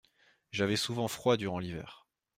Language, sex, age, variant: French, male, 30-39, Français de métropole